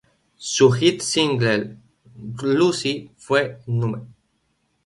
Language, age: Spanish, 19-29